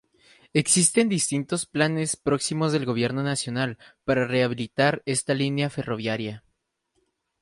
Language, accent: Spanish, México